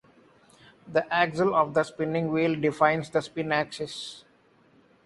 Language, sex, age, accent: English, male, 19-29, India and South Asia (India, Pakistan, Sri Lanka)